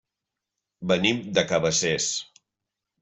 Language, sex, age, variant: Catalan, male, 50-59, Central